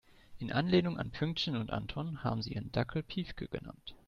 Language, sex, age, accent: German, male, 19-29, Deutschland Deutsch